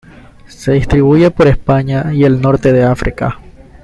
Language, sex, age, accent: Spanish, male, 19-29, Andino-Pacífico: Colombia, Perú, Ecuador, oeste de Bolivia y Venezuela andina